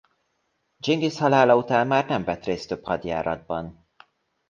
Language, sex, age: Hungarian, male, 40-49